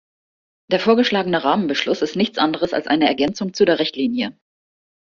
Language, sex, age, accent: German, female, 50-59, Deutschland Deutsch